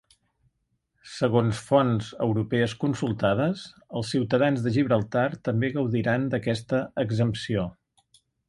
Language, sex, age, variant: Catalan, male, 50-59, Central